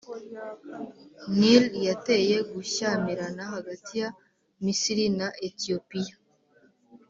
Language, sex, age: Kinyarwanda, female, under 19